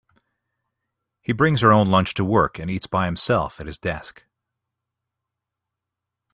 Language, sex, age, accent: English, male, 40-49, Canadian English